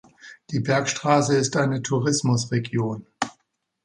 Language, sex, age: German, male, 60-69